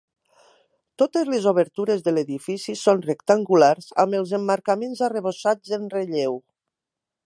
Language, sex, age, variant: Catalan, female, 60-69, Central